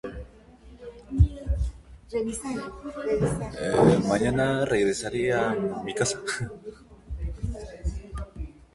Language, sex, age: Spanish, female, 50-59